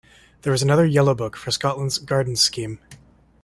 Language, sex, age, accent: English, male, 19-29, Canadian English